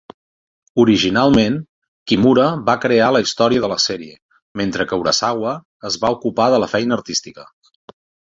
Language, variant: Catalan, Nord-Occidental